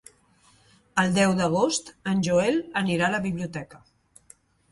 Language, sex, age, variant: Catalan, female, 40-49, Central